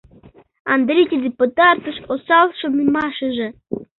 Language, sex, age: Mari, male, under 19